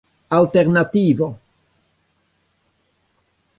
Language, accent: Esperanto, Internacia